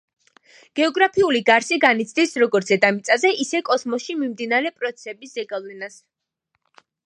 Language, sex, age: Georgian, female, 19-29